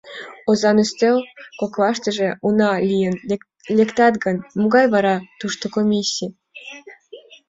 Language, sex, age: Mari, female, under 19